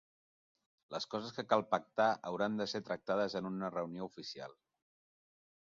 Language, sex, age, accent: Catalan, male, 40-49, Neutre